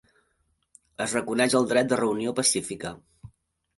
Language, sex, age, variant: Catalan, male, 50-59, Central